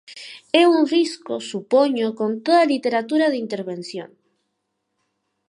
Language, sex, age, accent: Galician, female, 19-29, Normativo (estándar)